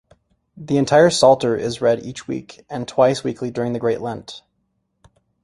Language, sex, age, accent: English, male, 19-29, United States English